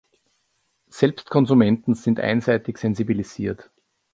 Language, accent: German, Österreichisches Deutsch